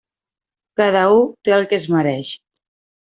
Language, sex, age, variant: Catalan, female, 30-39, Central